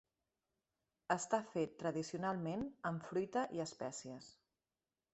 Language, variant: Catalan, Central